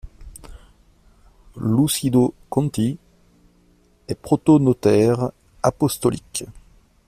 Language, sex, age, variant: French, male, 30-39, Français de métropole